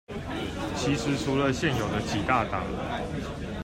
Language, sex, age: Chinese, male, 30-39